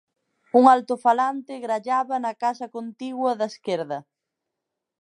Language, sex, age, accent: Galician, female, 19-29, Atlántico (seseo e gheada)